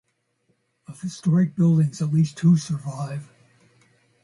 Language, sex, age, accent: English, male, 70-79, United States English